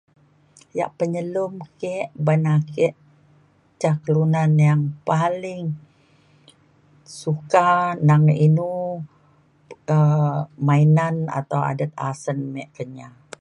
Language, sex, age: Mainstream Kenyah, female, 60-69